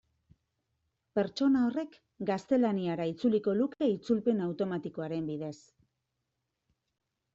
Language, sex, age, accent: Basque, female, 40-49, Mendebalekoa (Araba, Bizkaia, Gipuzkoako mendebaleko herri batzuk)